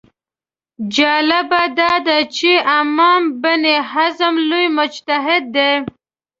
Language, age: Pashto, 19-29